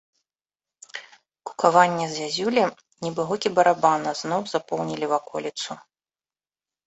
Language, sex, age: Belarusian, female, 30-39